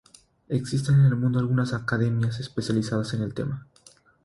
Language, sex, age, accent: Spanish, male, under 19, Andino-Pacífico: Colombia, Perú, Ecuador, oeste de Bolivia y Venezuela andina; Rioplatense: Argentina, Uruguay, este de Bolivia, Paraguay